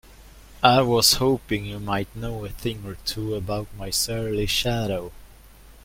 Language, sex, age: English, male, 19-29